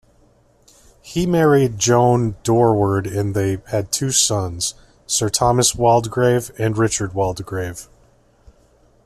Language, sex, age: English, male, 30-39